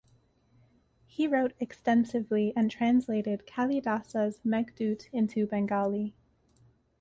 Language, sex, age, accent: English, female, 19-29, Canadian English